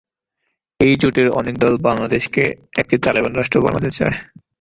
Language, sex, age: Bengali, male, 19-29